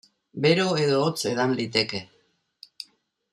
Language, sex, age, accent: Basque, female, 60-69, Mendebalekoa (Araba, Bizkaia, Gipuzkoako mendebaleko herri batzuk)